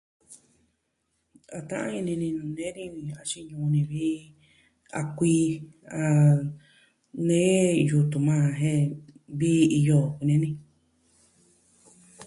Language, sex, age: Southwestern Tlaxiaco Mixtec, female, 40-49